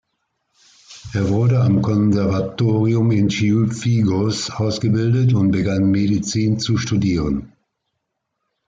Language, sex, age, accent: German, male, 60-69, Deutschland Deutsch